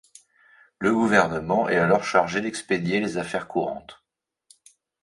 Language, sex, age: French, male, 40-49